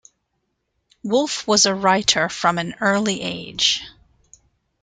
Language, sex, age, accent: English, female, 50-59, United States English